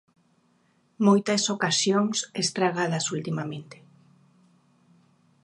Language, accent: Galician, Normativo (estándar)